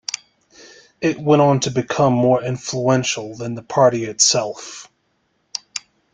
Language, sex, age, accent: English, male, 30-39, United States English